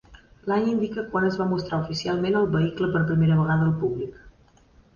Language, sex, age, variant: Catalan, female, 19-29, Central